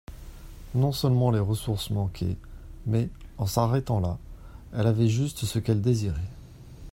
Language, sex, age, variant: French, male, 40-49, Français de métropole